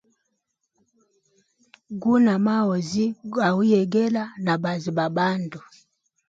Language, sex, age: Hemba, female, 30-39